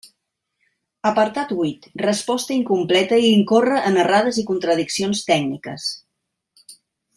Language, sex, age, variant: Catalan, female, 60-69, Central